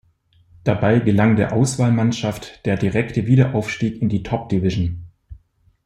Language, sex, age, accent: German, male, 30-39, Deutschland Deutsch